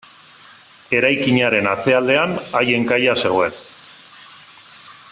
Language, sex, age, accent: Basque, male, 40-49, Mendebalekoa (Araba, Bizkaia, Gipuzkoako mendebaleko herri batzuk)